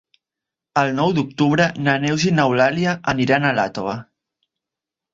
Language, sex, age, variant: Catalan, male, 19-29, Central